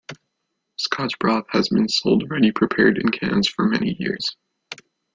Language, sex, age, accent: English, male, 19-29, United States English